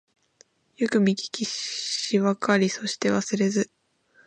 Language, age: Japanese, under 19